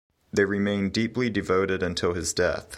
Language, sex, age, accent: English, male, 19-29, United States English